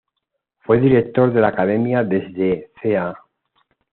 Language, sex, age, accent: Spanish, male, 50-59, España: Centro-Sur peninsular (Madrid, Toledo, Castilla-La Mancha)